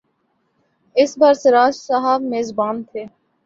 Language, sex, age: Urdu, female, 19-29